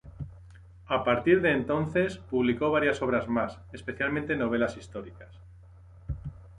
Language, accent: Spanish, España: Centro-Sur peninsular (Madrid, Toledo, Castilla-La Mancha)